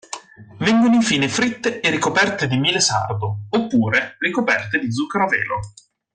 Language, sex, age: Italian, male, 19-29